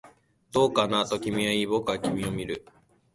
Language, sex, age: Japanese, male, 19-29